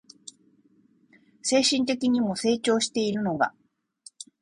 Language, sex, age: Japanese, female, 50-59